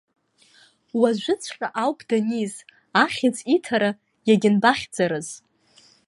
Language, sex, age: Abkhazian, female, under 19